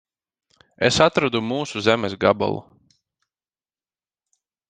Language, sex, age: Latvian, male, 19-29